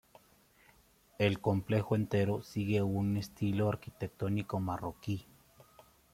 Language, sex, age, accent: Spanish, male, 19-29, México